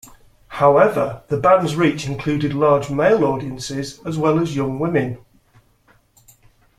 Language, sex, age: English, male, 40-49